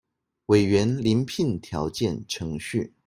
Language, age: Chinese, 30-39